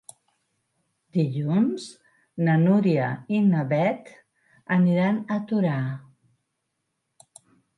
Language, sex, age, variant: Catalan, female, 50-59, Central